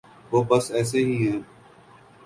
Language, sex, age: Urdu, male, 19-29